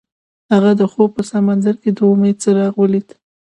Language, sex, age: Pashto, female, 19-29